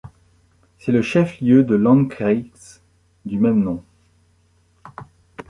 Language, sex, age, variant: French, male, 50-59, Français de métropole